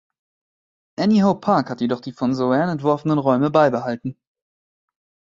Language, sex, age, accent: German, male, 19-29, Deutschland Deutsch